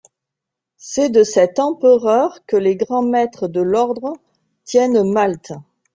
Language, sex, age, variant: French, female, 40-49, Français de métropole